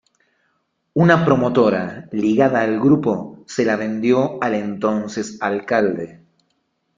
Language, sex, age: Spanish, male, 50-59